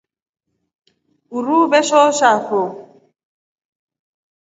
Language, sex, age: Rombo, female, 30-39